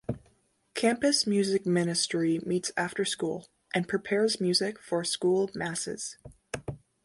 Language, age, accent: English, under 19, United States English